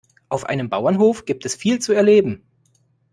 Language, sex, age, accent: German, male, 19-29, Deutschland Deutsch